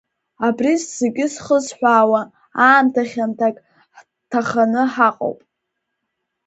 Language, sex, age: Abkhazian, female, under 19